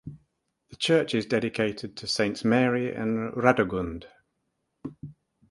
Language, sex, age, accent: English, male, 60-69, England English